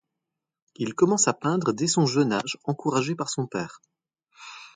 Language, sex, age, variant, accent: French, male, 30-39, Français d'Europe, Français de Belgique